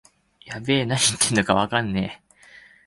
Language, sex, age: Japanese, male, under 19